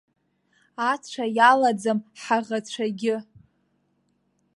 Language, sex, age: Abkhazian, female, under 19